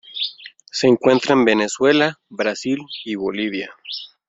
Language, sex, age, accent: Spanish, male, 30-39, América central